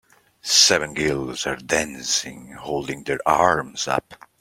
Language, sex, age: English, male, 30-39